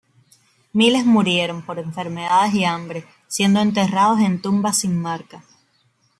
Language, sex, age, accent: Spanish, female, 19-29, Caribe: Cuba, Venezuela, Puerto Rico, República Dominicana, Panamá, Colombia caribeña, México caribeño, Costa del golfo de México